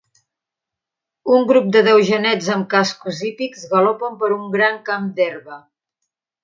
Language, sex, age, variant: Catalan, female, 50-59, Central